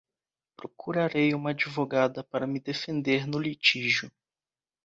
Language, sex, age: Portuguese, male, 19-29